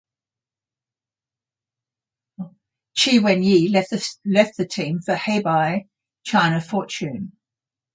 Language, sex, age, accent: English, female, 60-69, Australian English